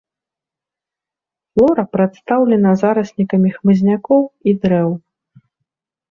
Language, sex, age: Belarusian, female, 19-29